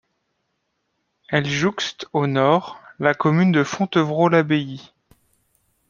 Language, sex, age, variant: French, male, 30-39, Français de métropole